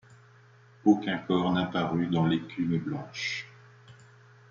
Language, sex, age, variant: French, male, 40-49, Français de métropole